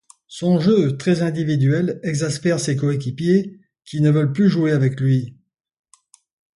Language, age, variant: French, 70-79, Français de métropole